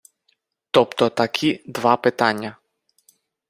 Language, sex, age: Ukrainian, male, 30-39